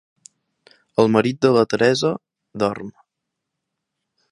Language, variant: Catalan, Central